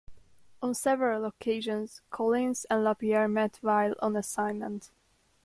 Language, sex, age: English, female, 19-29